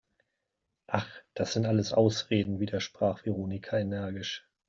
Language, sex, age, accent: German, male, 40-49, Deutschland Deutsch